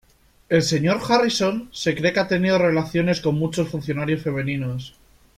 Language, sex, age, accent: Spanish, male, 19-29, España: Centro-Sur peninsular (Madrid, Toledo, Castilla-La Mancha)